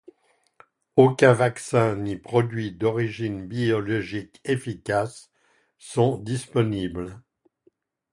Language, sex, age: French, male, 70-79